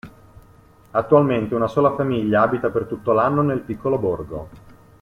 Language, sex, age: Italian, male, 30-39